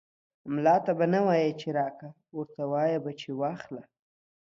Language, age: Pashto, 19-29